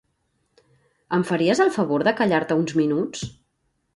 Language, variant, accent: Catalan, Central, central